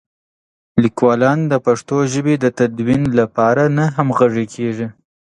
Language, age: Pashto, 19-29